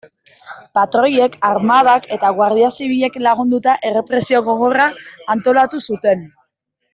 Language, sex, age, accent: Basque, female, 19-29, Mendebalekoa (Araba, Bizkaia, Gipuzkoako mendebaleko herri batzuk)